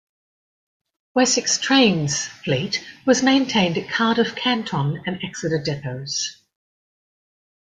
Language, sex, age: English, female, 50-59